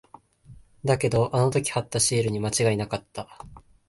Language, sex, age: Japanese, male, 19-29